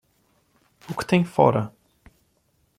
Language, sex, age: Portuguese, male, 19-29